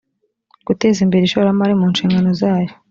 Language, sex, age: Kinyarwanda, female, 19-29